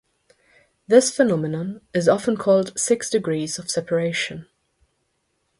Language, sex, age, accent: English, female, 30-39, England English